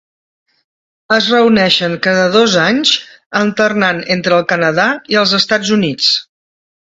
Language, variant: Catalan, Central